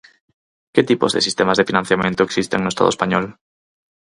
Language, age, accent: Galician, 19-29, Normativo (estándar)